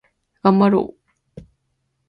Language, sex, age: Japanese, female, 19-29